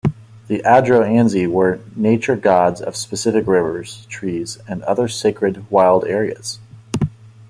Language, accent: English, United States English